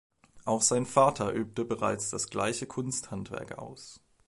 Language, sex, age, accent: German, male, 19-29, Deutschland Deutsch